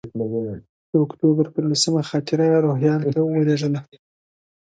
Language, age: Pashto, 30-39